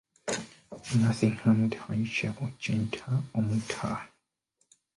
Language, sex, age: English, male, 30-39